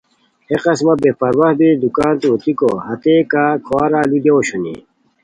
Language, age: Khowar, 30-39